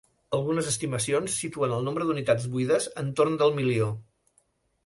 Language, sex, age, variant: Catalan, male, 50-59, Central